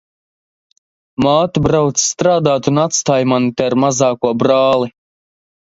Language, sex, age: Latvian, male, 19-29